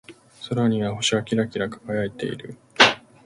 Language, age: Japanese, 19-29